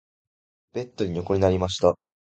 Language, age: Japanese, 19-29